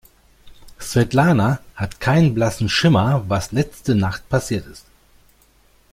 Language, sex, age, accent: German, male, 40-49, Deutschland Deutsch